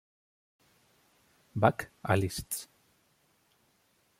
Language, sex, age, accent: Spanish, male, 30-39, España: Centro-Sur peninsular (Madrid, Toledo, Castilla-La Mancha)